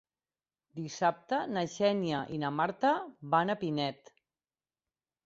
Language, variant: Catalan, Central